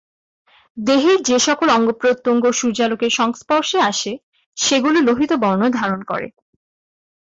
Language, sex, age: Bengali, female, under 19